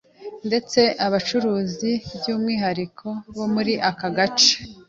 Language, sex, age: Kinyarwanda, female, 19-29